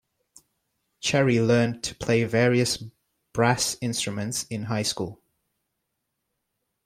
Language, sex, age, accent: English, male, 19-29, England English